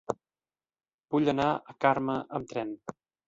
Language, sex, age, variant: Catalan, male, 19-29, Central